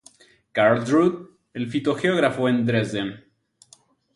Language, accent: Spanish, México